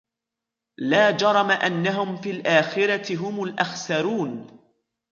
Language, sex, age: Arabic, male, 19-29